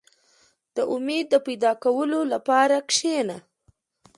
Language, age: Pashto, 19-29